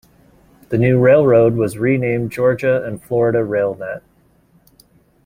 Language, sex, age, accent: English, male, 30-39, United States English